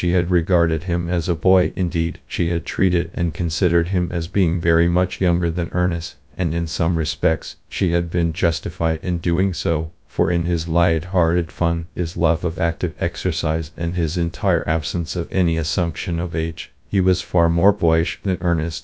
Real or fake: fake